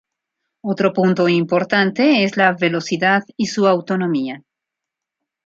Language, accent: Spanish, México